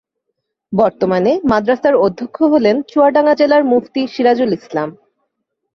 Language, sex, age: Bengali, female, 30-39